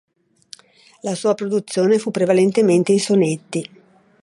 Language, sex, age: Italian, female, 60-69